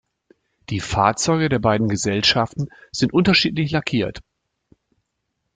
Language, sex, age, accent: German, male, 50-59, Deutschland Deutsch